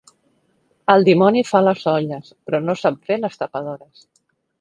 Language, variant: Catalan, Central